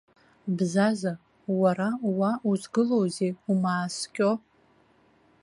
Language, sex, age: Abkhazian, female, 19-29